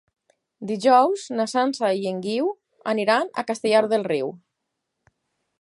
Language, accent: Catalan, valencià